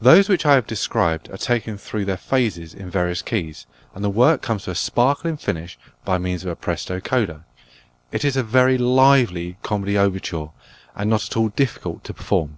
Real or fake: real